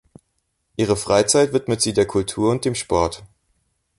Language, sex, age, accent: German, male, 19-29, Deutschland Deutsch